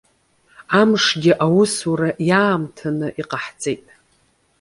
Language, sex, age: Abkhazian, female, 40-49